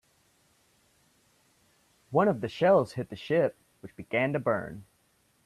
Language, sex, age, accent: English, male, 19-29, Irish English